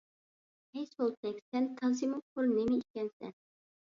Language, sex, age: Uyghur, female, 19-29